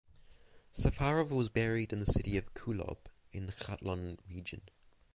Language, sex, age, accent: English, male, 19-29, England English; New Zealand English